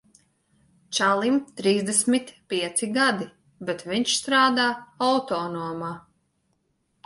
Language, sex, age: Latvian, female, 19-29